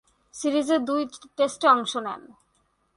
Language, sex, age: Bengali, female, 19-29